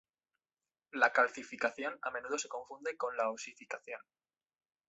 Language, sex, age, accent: Spanish, male, 19-29, España: Norte peninsular (Asturias, Castilla y León, Cantabria, País Vasco, Navarra, Aragón, La Rioja, Guadalajara, Cuenca)